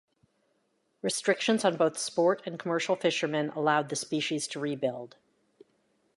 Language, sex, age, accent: English, female, 50-59, United States English